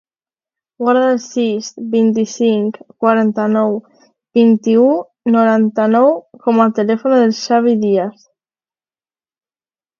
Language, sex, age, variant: Catalan, female, under 19, Alacantí